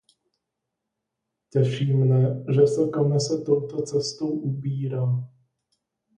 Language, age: Czech, 30-39